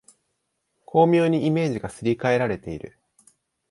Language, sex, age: Japanese, male, 19-29